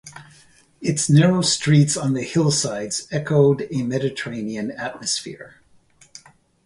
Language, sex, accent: English, male, United States English